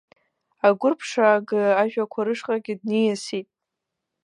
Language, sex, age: Abkhazian, female, under 19